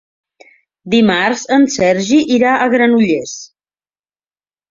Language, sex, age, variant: Catalan, female, 50-59, Central